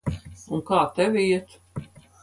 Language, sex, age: Latvian, female, 50-59